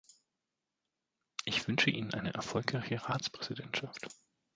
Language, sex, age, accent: German, male, 40-49, Deutschland Deutsch